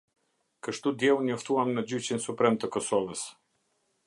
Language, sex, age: Albanian, male, 50-59